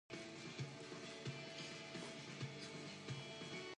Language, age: English, under 19